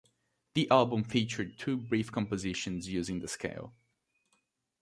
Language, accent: English, England English